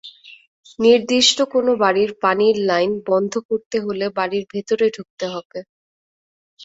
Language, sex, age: Bengali, female, 19-29